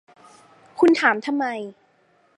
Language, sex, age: Thai, female, 19-29